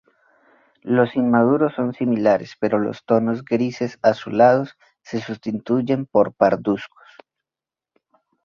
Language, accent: Spanish, Andino-Pacífico: Colombia, Perú, Ecuador, oeste de Bolivia y Venezuela andina